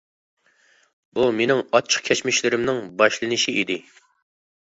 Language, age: Uyghur, 19-29